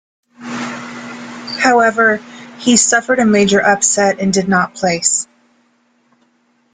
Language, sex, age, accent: English, female, 40-49, United States English